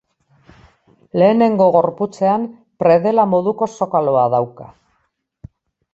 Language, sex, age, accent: Basque, female, 60-69, Mendebalekoa (Araba, Bizkaia, Gipuzkoako mendebaleko herri batzuk)